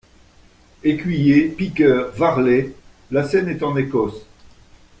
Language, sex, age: French, male, 70-79